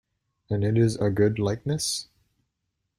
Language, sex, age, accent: English, male, 19-29, United States English